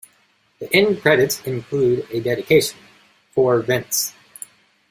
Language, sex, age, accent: English, male, 19-29, United States English